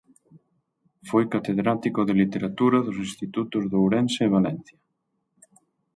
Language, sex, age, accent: Galician, male, 30-39, Normativo (estándar)